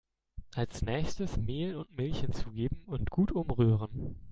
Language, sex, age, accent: German, male, 19-29, Deutschland Deutsch